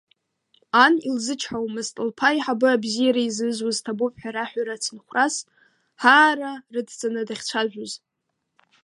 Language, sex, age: Abkhazian, female, under 19